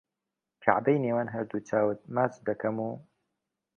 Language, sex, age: Central Kurdish, male, 19-29